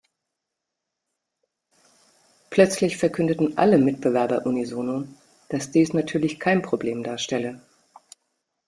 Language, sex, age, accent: German, female, 50-59, Deutschland Deutsch